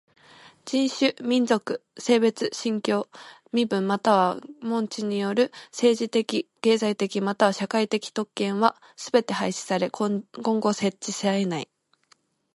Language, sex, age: Japanese, female, 19-29